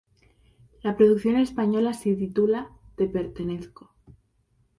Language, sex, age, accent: Spanish, female, under 19, España: Norte peninsular (Asturias, Castilla y León, Cantabria, País Vasco, Navarra, Aragón, La Rioja, Guadalajara, Cuenca)